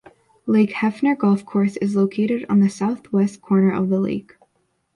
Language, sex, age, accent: English, female, under 19, United States English